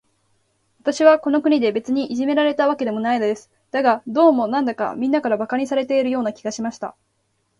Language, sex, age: Japanese, female, 19-29